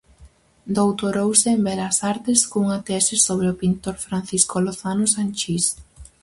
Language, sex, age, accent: Galician, female, under 19, Central (gheada)